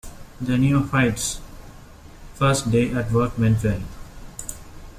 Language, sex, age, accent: English, male, 30-39, India and South Asia (India, Pakistan, Sri Lanka)